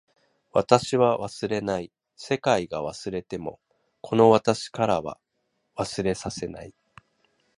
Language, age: Japanese, 50-59